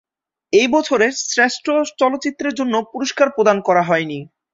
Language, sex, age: Bengali, male, 19-29